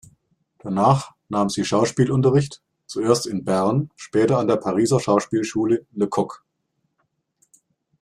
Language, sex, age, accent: German, male, 40-49, Deutschland Deutsch